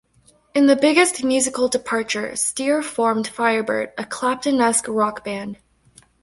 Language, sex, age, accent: English, female, 19-29, Canadian English